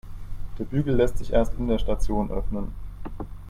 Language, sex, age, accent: German, male, 19-29, Deutschland Deutsch